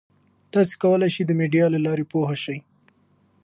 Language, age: Pashto, 19-29